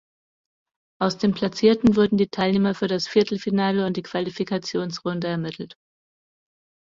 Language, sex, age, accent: German, female, 40-49, Deutschland Deutsch